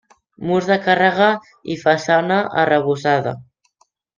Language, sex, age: Catalan, male, under 19